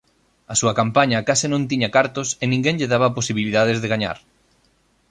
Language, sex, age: Galician, male, 30-39